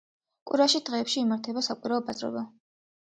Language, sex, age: Georgian, female, 19-29